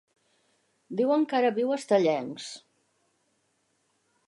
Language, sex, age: Catalan, female, 60-69